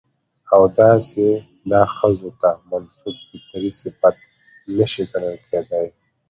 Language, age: Pashto, 19-29